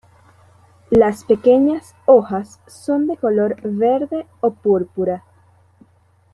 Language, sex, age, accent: Spanish, female, 19-29, Caribe: Cuba, Venezuela, Puerto Rico, República Dominicana, Panamá, Colombia caribeña, México caribeño, Costa del golfo de México